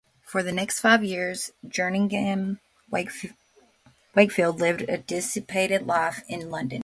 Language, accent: English, United States English